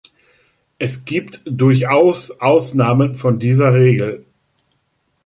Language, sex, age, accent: German, male, 50-59, Deutschland Deutsch